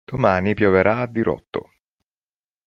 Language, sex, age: Italian, male, 30-39